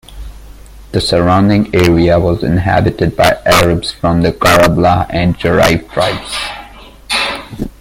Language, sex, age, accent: English, male, under 19, India and South Asia (India, Pakistan, Sri Lanka)